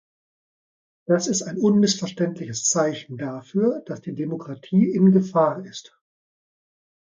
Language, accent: German, Deutschland Deutsch